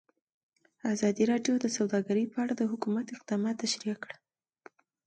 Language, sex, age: Pashto, female, 19-29